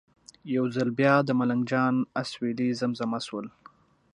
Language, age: Pashto, 19-29